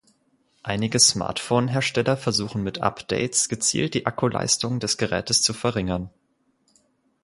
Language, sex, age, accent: German, male, 19-29, Deutschland Deutsch